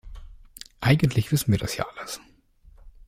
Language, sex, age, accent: German, male, 30-39, Deutschland Deutsch